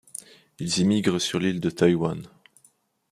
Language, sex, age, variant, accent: French, male, 19-29, Français d'Europe, Français de Suisse